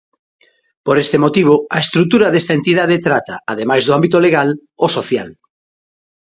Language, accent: Galician, Normativo (estándar)